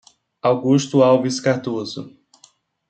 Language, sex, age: Portuguese, male, 30-39